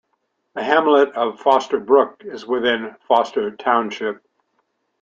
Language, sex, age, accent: English, male, 70-79, Canadian English